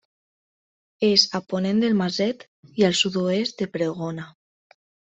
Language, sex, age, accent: Catalan, female, 19-29, valencià